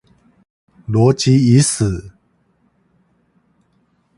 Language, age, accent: Chinese, 50-59, 出生地：臺北市